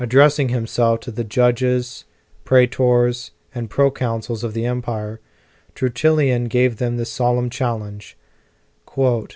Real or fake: real